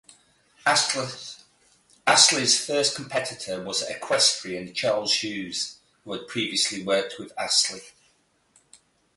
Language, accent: English, England English